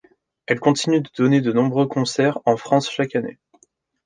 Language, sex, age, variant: French, male, 19-29, Français de métropole